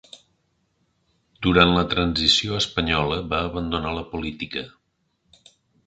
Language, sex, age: Catalan, male, 50-59